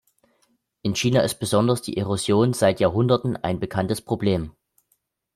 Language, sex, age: German, male, 30-39